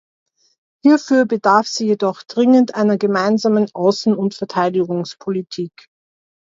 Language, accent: German, Österreichisches Deutsch